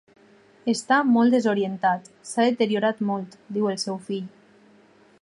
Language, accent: Catalan, valencià